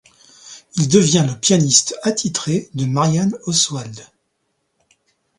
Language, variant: French, Français de métropole